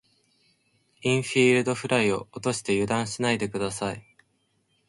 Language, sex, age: Japanese, male, 19-29